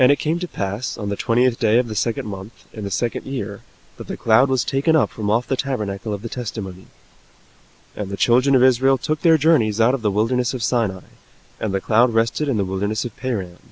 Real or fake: real